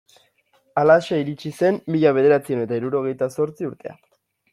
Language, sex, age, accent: Basque, male, 19-29, Erdialdekoa edo Nafarra (Gipuzkoa, Nafarroa)